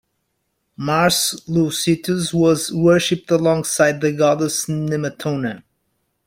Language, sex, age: English, male, 30-39